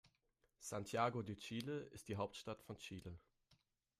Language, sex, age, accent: German, male, 19-29, Deutschland Deutsch